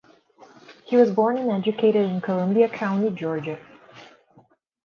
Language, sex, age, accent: English, female, 19-29, United States English